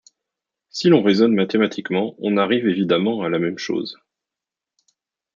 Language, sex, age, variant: French, male, 30-39, Français de métropole